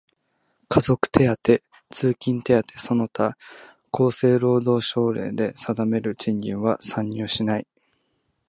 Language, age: Japanese, 19-29